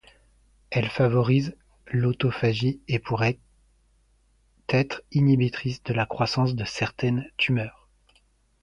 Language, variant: French, Français de métropole